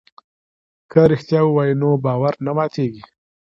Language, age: Pashto, 19-29